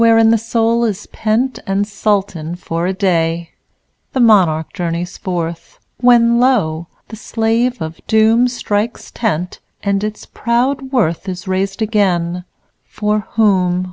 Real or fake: real